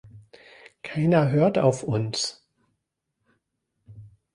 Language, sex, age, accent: German, male, 40-49, Deutschland Deutsch